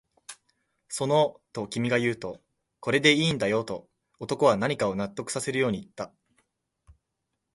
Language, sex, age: Japanese, male, under 19